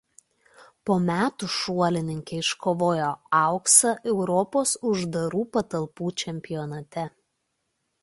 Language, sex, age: Lithuanian, female, 30-39